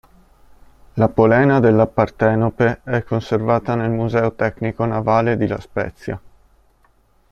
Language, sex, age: Italian, male, 30-39